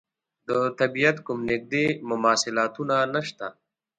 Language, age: Pashto, 19-29